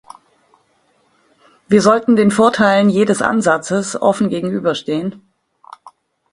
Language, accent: German, Deutschland Deutsch